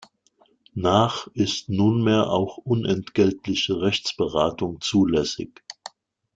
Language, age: German, 50-59